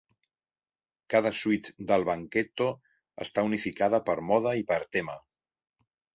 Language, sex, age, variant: Catalan, male, 40-49, Central